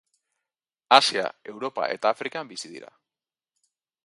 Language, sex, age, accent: Basque, male, 40-49, Erdialdekoa edo Nafarra (Gipuzkoa, Nafarroa)